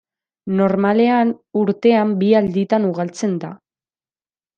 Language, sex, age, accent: Basque, female, 19-29, Mendebalekoa (Araba, Bizkaia, Gipuzkoako mendebaleko herri batzuk)